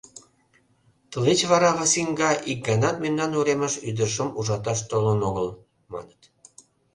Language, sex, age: Mari, male, 50-59